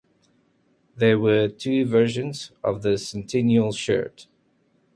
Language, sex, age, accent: English, male, 30-39, Southern African (South Africa, Zimbabwe, Namibia)